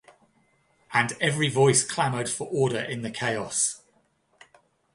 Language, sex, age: English, male, 40-49